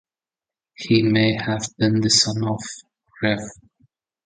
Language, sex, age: English, male, 30-39